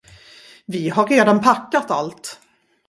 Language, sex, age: Swedish, female, 40-49